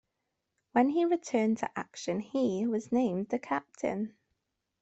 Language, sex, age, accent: English, female, 19-29, Welsh English